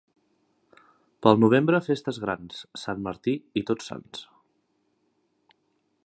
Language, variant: Catalan, Septentrional